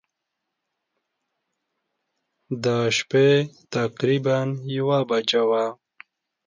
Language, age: Pashto, 19-29